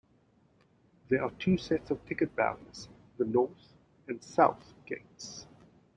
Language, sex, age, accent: English, male, 40-49, Southern African (South Africa, Zimbabwe, Namibia)